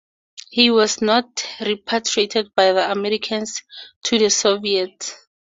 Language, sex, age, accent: English, female, 19-29, Southern African (South Africa, Zimbabwe, Namibia)